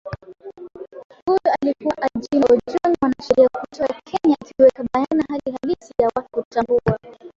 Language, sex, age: Swahili, female, 19-29